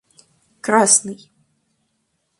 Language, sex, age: Russian, female, 19-29